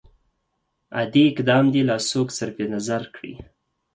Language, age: Pashto, 30-39